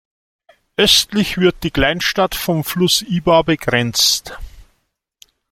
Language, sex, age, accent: German, male, 50-59, Deutschland Deutsch